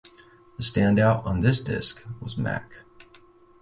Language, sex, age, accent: English, male, 30-39, United States English